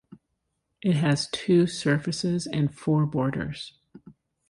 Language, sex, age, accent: English, female, 30-39, United States English